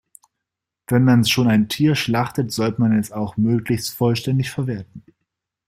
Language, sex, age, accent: German, male, 30-39, Deutschland Deutsch